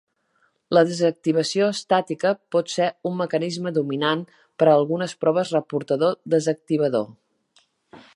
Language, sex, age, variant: Catalan, female, 40-49, Central